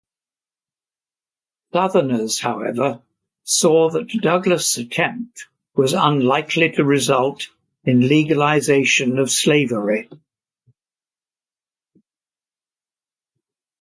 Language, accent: English, England English